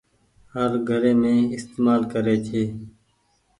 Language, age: Goaria, 19-29